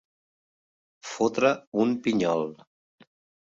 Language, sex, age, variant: Catalan, male, 50-59, Central